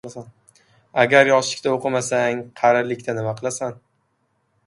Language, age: Uzbek, 19-29